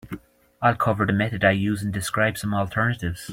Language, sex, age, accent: English, male, 30-39, Irish English